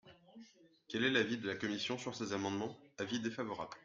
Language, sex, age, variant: French, male, 19-29, Français de métropole